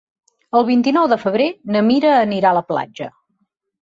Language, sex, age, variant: Catalan, female, 40-49, Central